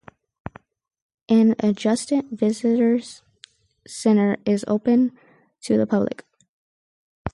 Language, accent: English, United States English